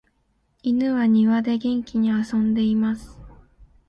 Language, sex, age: Japanese, female, 19-29